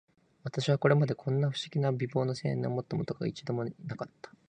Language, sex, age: Japanese, male, 19-29